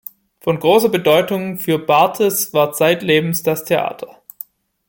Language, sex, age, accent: German, male, 19-29, Deutschland Deutsch